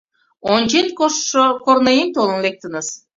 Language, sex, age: Mari, female, 40-49